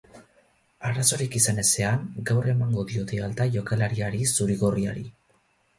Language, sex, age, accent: Basque, male, 19-29, Mendebalekoa (Araba, Bizkaia, Gipuzkoako mendebaleko herri batzuk)